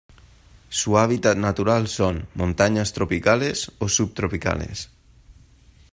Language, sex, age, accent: Spanish, male, 19-29, España: Centro-Sur peninsular (Madrid, Toledo, Castilla-La Mancha)